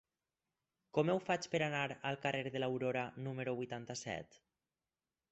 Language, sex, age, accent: Catalan, male, 19-29, valencià